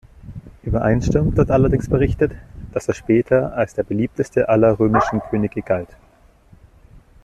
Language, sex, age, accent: German, male, 19-29, Deutschland Deutsch